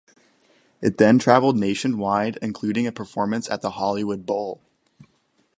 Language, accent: English, United States English